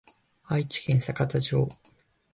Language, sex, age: Japanese, male, 19-29